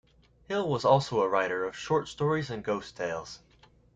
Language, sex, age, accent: English, male, 19-29, United States English